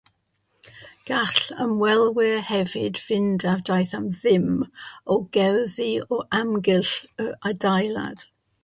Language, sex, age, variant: Welsh, female, 60-69, South-Western Welsh